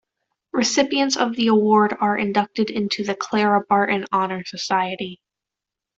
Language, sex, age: English, female, under 19